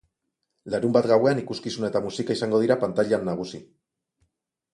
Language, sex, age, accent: Basque, male, 40-49, Mendebalekoa (Araba, Bizkaia, Gipuzkoako mendebaleko herri batzuk)